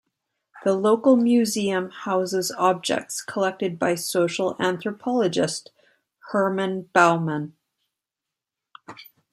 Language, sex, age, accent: English, female, 30-39, Canadian English